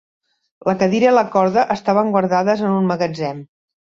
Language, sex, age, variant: Catalan, female, 60-69, Central